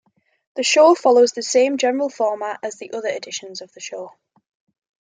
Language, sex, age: English, female, 19-29